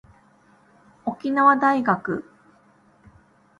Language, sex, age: Japanese, female, 40-49